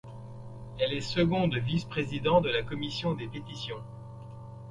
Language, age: French, 60-69